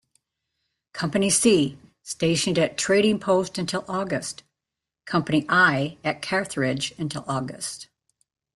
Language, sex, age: English, female, 70-79